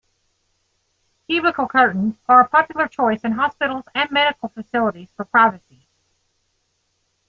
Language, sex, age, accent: English, female, 40-49, United States English